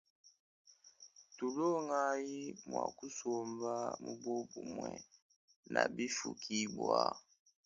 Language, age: Luba-Lulua, 19-29